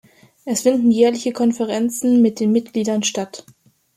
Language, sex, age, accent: German, female, 19-29, Deutschland Deutsch